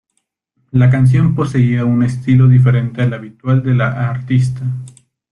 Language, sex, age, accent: Spanish, male, 30-39, México